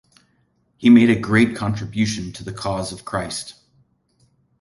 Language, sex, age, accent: English, male, 40-49, United States English